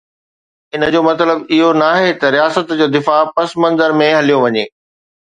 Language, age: Sindhi, 40-49